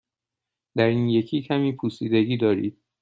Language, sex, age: Persian, male, 30-39